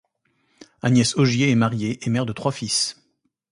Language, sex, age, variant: French, male, 40-49, Français de métropole